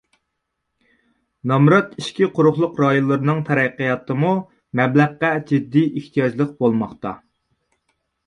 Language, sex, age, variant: Uyghur, male, 80-89, ئۇيغۇر تىلى